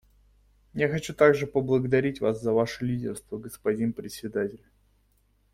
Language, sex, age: Russian, male, 30-39